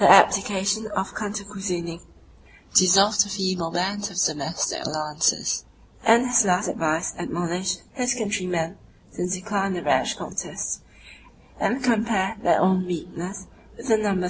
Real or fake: real